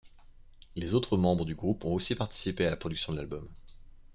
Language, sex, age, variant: French, male, 19-29, Français de métropole